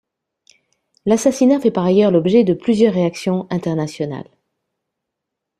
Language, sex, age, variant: French, female, 50-59, Français de métropole